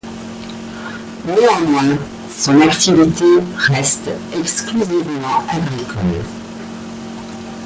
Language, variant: French, Français de métropole